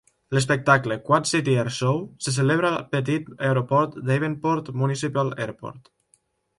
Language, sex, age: Catalan, male, under 19